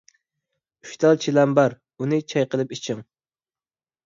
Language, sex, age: Uyghur, male, 30-39